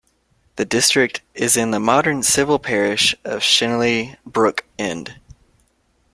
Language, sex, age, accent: English, male, 19-29, United States English